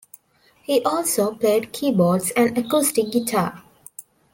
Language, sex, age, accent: English, female, 19-29, India and South Asia (India, Pakistan, Sri Lanka)